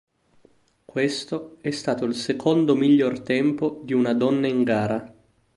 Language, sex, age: Italian, male, 19-29